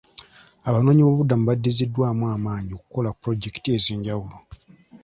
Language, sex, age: Ganda, male, 19-29